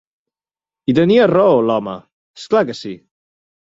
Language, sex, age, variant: Catalan, male, 30-39, Central